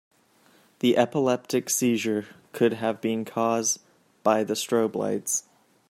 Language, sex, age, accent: English, male, 19-29, United States English